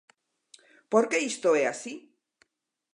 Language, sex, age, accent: Galician, female, 60-69, Normativo (estándar)